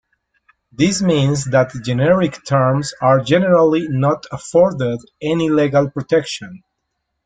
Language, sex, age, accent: English, male, 30-39, United States English